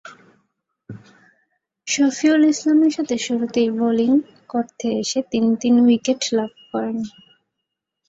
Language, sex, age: Bengali, female, 19-29